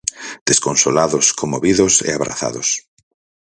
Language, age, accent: Galician, 40-49, Atlántico (seseo e gheada)